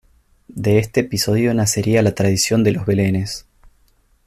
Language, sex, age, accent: Spanish, male, 19-29, Rioplatense: Argentina, Uruguay, este de Bolivia, Paraguay